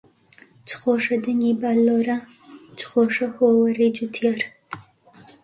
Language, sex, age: Central Kurdish, female, 19-29